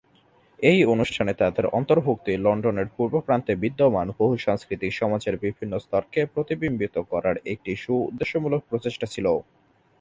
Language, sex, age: Bengali, male, 19-29